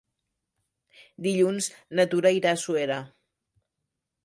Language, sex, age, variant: Catalan, female, 50-59, Central